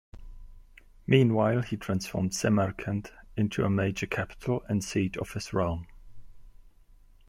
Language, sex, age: English, male, 40-49